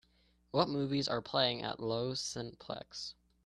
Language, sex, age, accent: English, male, 19-29, United States English